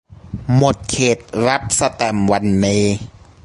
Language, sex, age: Thai, male, 19-29